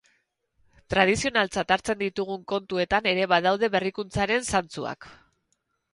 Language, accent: Basque, Erdialdekoa edo Nafarra (Gipuzkoa, Nafarroa)